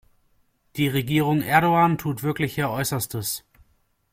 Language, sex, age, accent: German, male, 19-29, Deutschland Deutsch